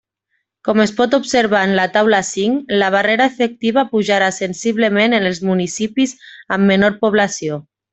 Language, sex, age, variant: Catalan, female, 19-29, Nord-Occidental